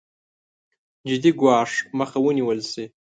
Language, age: Pashto, 19-29